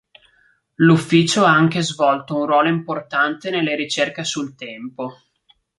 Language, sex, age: Italian, male, 19-29